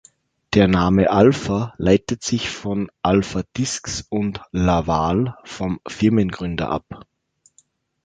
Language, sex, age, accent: German, male, 30-39, Österreichisches Deutsch